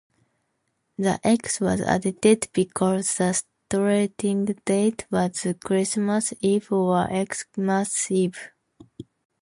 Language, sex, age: English, female, 19-29